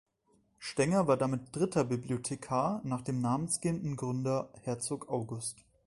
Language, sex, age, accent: German, male, 19-29, Deutschland Deutsch